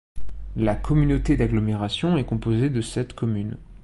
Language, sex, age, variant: French, male, 19-29, Français de métropole